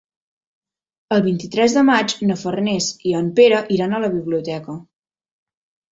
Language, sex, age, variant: Catalan, male, 50-59, Central